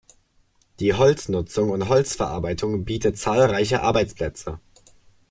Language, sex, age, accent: German, male, under 19, Deutschland Deutsch